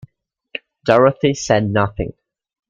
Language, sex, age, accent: English, male, under 19, United States English